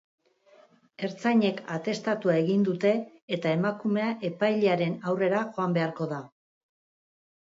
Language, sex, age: Basque, female, 50-59